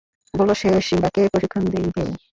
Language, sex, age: Bengali, female, 19-29